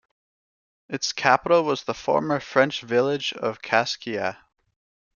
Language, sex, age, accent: English, male, under 19, Canadian English